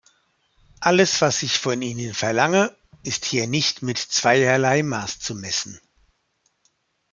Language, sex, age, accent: German, male, 50-59, Deutschland Deutsch